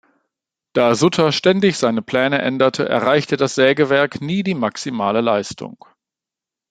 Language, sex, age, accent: German, male, 40-49, Deutschland Deutsch